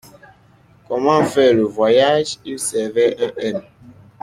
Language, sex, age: French, female, 30-39